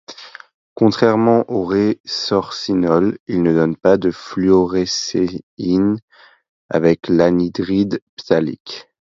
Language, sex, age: French, male, 19-29